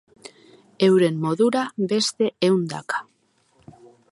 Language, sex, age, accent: Basque, female, 40-49, Mendebalekoa (Araba, Bizkaia, Gipuzkoako mendebaleko herri batzuk)